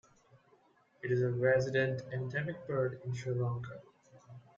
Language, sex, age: English, male, 19-29